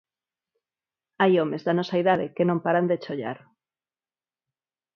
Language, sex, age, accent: Galician, female, 30-39, Neofalante